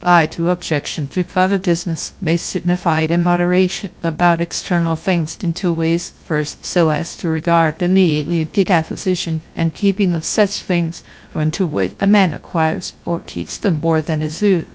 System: TTS, GlowTTS